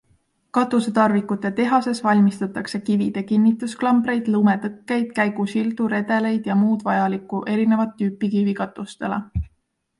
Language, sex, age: Estonian, female, 19-29